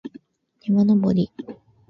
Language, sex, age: Japanese, female, 19-29